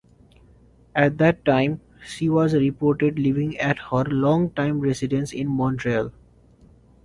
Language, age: English, 19-29